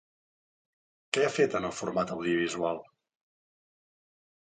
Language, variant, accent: Catalan, Central, central